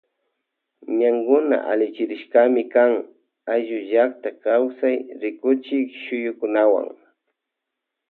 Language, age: Loja Highland Quichua, 19-29